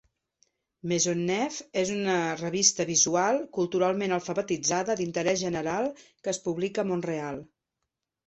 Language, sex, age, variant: Catalan, female, 50-59, Central